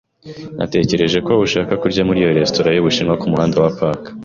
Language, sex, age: Kinyarwanda, male, 19-29